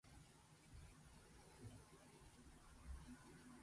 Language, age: Japanese, 19-29